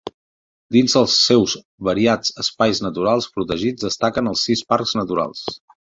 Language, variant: Catalan, Nord-Occidental